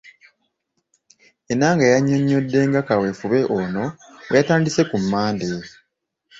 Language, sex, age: Ganda, male, 19-29